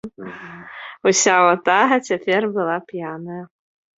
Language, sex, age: Belarusian, female, 19-29